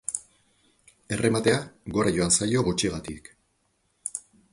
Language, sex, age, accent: Basque, male, 50-59, Mendebalekoa (Araba, Bizkaia, Gipuzkoako mendebaleko herri batzuk)